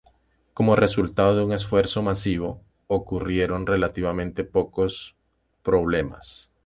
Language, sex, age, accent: Spanish, male, 30-39, Caribe: Cuba, Venezuela, Puerto Rico, República Dominicana, Panamá, Colombia caribeña, México caribeño, Costa del golfo de México